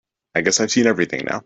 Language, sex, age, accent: English, male, under 19, United States English